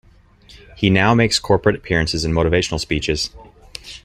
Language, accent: English, United States English